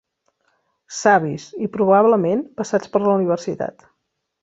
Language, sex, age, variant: Catalan, female, 40-49, Central